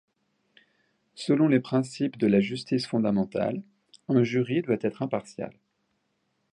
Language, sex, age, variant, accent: French, male, 40-49, Français d'Europe, Français de Suisse